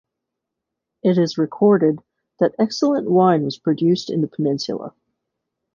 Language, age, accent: English, 40-49, United States English